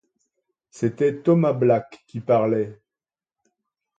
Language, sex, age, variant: French, male, 60-69, Français de métropole